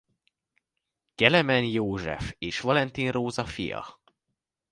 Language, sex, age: Hungarian, male, under 19